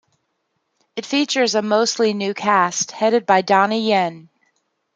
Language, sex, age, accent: English, female, 50-59, United States English